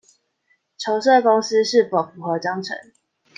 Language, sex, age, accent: Chinese, female, 19-29, 出生地：彰化縣